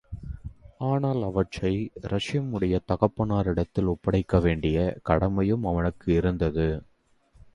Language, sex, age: Tamil, male, 19-29